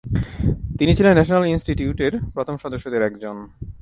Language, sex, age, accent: Bengali, male, 19-29, Native